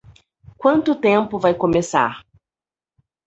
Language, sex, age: Portuguese, female, 40-49